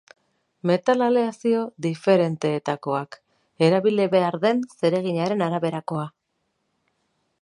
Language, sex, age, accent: Basque, female, 30-39, Mendebalekoa (Araba, Bizkaia, Gipuzkoako mendebaleko herri batzuk)